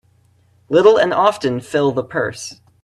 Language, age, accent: English, 19-29, United States English